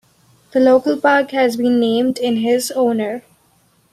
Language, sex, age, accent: English, female, under 19, India and South Asia (India, Pakistan, Sri Lanka)